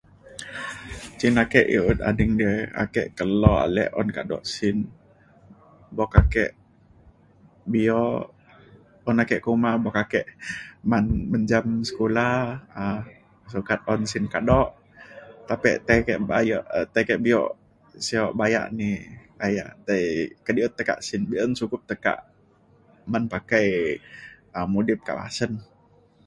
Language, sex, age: Mainstream Kenyah, male, 30-39